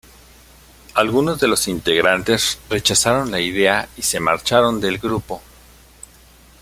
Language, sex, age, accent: Spanish, male, 40-49, México